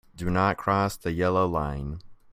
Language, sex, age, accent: English, male, 19-29, United States English